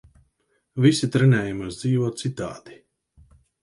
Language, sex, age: Latvian, male, 50-59